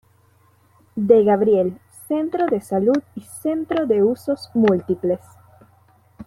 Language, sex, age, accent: Spanish, female, 19-29, Caribe: Cuba, Venezuela, Puerto Rico, República Dominicana, Panamá, Colombia caribeña, México caribeño, Costa del golfo de México